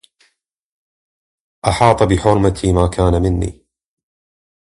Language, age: Arabic, 19-29